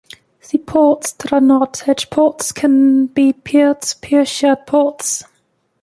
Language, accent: English, England English